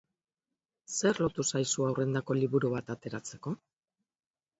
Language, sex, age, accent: Basque, female, 50-59, Mendebalekoa (Araba, Bizkaia, Gipuzkoako mendebaleko herri batzuk)